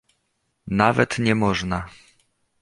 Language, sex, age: Polish, male, 30-39